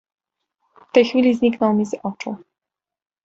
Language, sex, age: Polish, female, 19-29